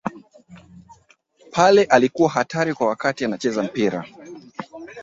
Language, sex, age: Swahili, male, 19-29